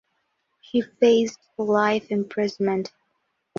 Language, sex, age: English, female, under 19